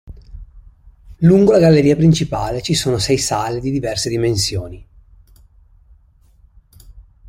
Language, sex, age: Italian, male, 19-29